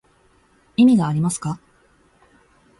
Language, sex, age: Japanese, female, 19-29